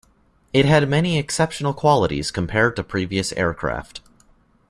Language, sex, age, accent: English, male, 19-29, United States English